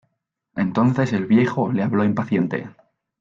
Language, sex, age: Spanish, male, 19-29